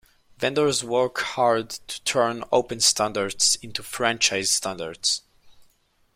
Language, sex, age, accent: English, male, under 19, United States English